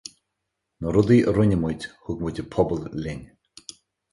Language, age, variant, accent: Irish, 50-59, Gaeilge Chonnacht, Cainteoir dúchais, Gaeltacht